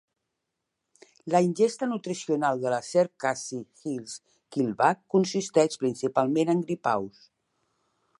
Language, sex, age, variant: Catalan, female, 50-59, Central